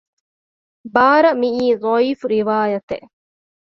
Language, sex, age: Divehi, female, 30-39